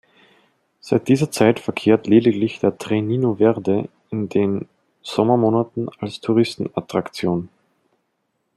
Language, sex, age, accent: German, male, 19-29, Österreichisches Deutsch